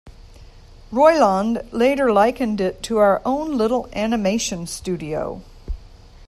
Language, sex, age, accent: English, female, 60-69, United States English